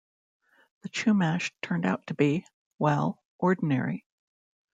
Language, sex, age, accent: English, female, 60-69, United States English